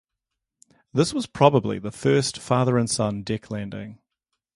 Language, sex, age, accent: English, male, 40-49, New Zealand English